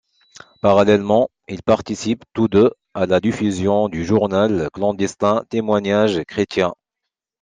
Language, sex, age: French, male, 30-39